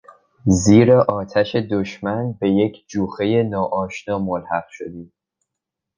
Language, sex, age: Persian, male, under 19